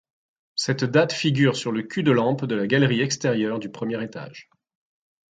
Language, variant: French, Français de métropole